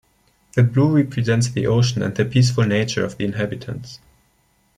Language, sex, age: English, male, 19-29